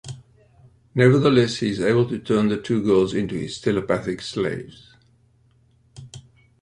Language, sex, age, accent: English, male, 60-69, Southern African (South Africa, Zimbabwe, Namibia)